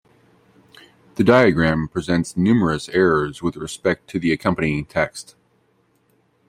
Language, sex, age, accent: English, male, 30-39, United States English